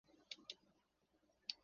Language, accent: Spanish, México